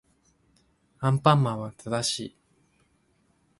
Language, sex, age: Japanese, male, 19-29